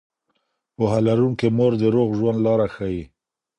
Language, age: Pashto, 50-59